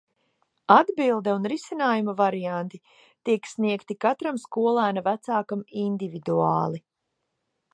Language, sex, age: Latvian, female, 40-49